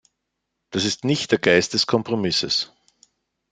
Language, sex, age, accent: German, male, 50-59, Österreichisches Deutsch